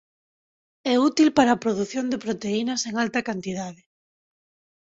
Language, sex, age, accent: Galician, female, 30-39, Oriental (común en zona oriental)